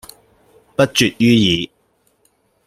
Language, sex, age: Cantonese, male, 30-39